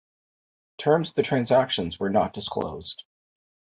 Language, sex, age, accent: English, male, 40-49, Canadian English